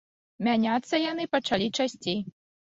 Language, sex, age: Belarusian, female, 30-39